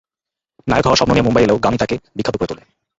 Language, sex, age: Bengali, male, 19-29